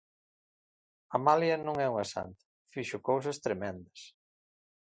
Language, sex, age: Galician, male, 50-59